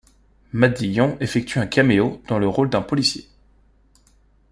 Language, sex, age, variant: French, male, 30-39, Français de métropole